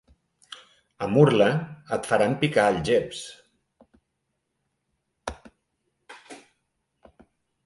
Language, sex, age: Catalan, male, 50-59